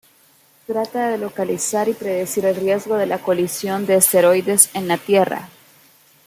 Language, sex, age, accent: Spanish, female, 19-29, América central